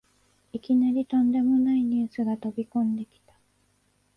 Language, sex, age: Japanese, female, 19-29